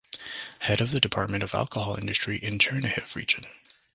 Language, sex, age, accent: English, male, 19-29, United States English